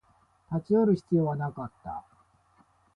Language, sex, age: Japanese, male, 40-49